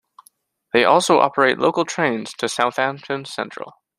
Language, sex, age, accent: English, male, 19-29, Canadian English